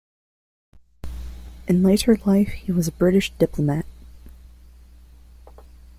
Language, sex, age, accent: English, female, 19-29, United States English